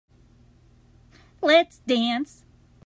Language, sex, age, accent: English, female, 30-39, United States English